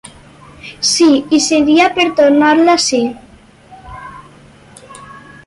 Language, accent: Catalan, valencià